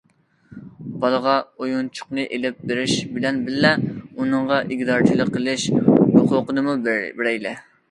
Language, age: Uyghur, 19-29